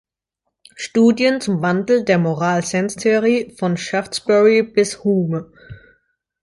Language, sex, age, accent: German, female, 19-29, Deutschland Deutsch